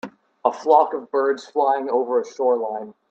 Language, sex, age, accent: English, male, under 19, United States English